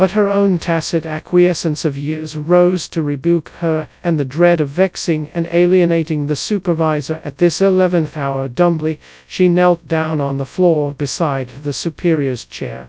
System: TTS, FastPitch